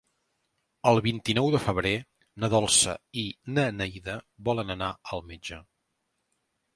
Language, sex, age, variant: Catalan, male, 40-49, Central